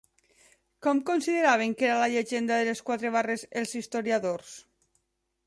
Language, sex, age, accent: Catalan, female, 40-49, valencià